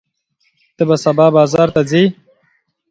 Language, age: Pashto, 19-29